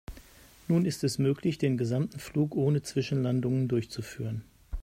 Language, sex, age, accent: German, male, 50-59, Deutschland Deutsch